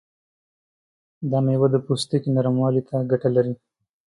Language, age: Pashto, 19-29